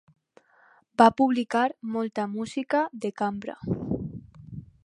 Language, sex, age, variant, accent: Catalan, female, under 19, Alacantí, valencià